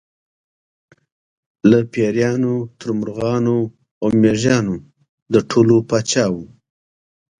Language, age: Pashto, 40-49